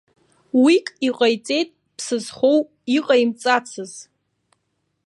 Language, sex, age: Abkhazian, female, 19-29